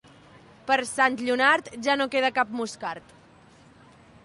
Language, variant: Catalan, Central